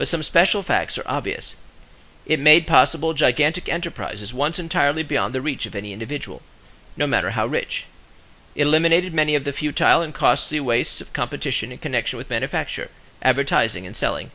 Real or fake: real